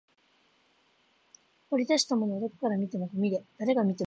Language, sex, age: Japanese, female, under 19